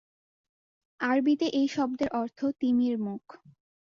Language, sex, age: Bengali, female, under 19